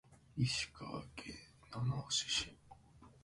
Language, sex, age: Japanese, male, 19-29